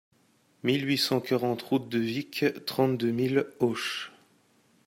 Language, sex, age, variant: French, male, 19-29, Français de métropole